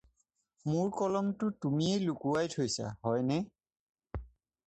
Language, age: Assamese, 40-49